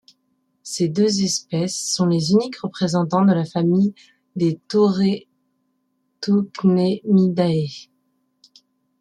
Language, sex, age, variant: French, female, 19-29, Français de métropole